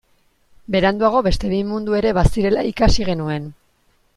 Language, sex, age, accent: Basque, female, 19-29, Mendebalekoa (Araba, Bizkaia, Gipuzkoako mendebaleko herri batzuk)